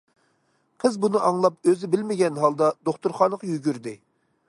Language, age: Uyghur, 30-39